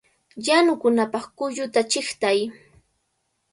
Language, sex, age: Cajatambo North Lima Quechua, female, 19-29